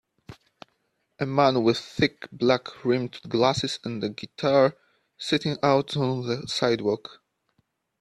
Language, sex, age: English, male, under 19